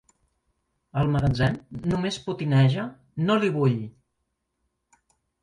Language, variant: Catalan, Central